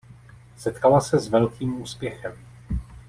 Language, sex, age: Czech, male, 40-49